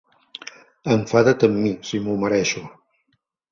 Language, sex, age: Catalan, male, 60-69